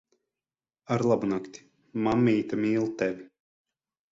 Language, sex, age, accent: Latvian, male, 30-39, Riga; Dzimtā valoda; nav